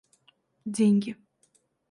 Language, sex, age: Russian, female, 19-29